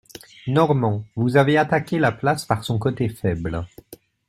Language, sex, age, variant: French, male, 19-29, Français de métropole